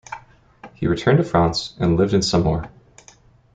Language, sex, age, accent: English, male, 30-39, United States English